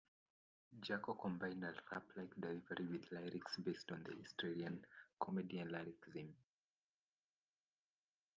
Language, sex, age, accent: English, male, 19-29, Southern African (South Africa, Zimbabwe, Namibia)